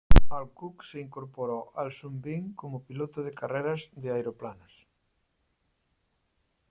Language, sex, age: Spanish, male, 50-59